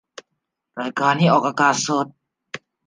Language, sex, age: Thai, male, under 19